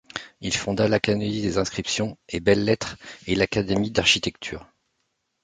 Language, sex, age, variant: French, male, 40-49, Français de métropole